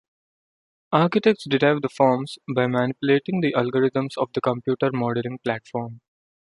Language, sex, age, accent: English, male, 19-29, India and South Asia (India, Pakistan, Sri Lanka)